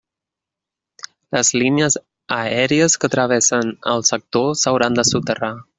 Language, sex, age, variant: Catalan, male, 19-29, Central